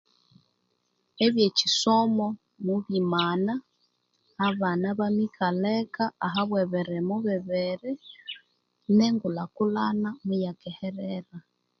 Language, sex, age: Konzo, female, 30-39